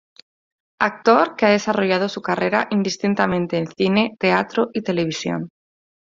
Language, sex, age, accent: Spanish, female, 19-29, España: Norte peninsular (Asturias, Castilla y León, Cantabria, País Vasco, Navarra, Aragón, La Rioja, Guadalajara, Cuenca)